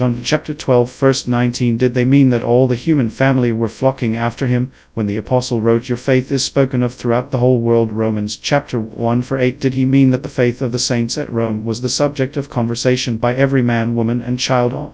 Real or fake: fake